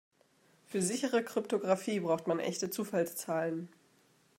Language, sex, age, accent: German, female, 19-29, Deutschland Deutsch